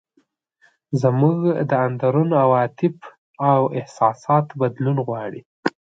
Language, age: Pashto, 19-29